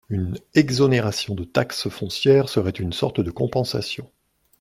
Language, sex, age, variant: French, male, 60-69, Français de métropole